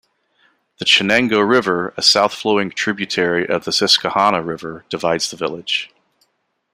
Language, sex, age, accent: English, male, 40-49, United States English